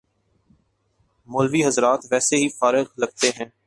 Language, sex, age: Urdu, male, 19-29